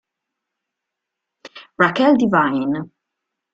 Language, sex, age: Italian, female, 40-49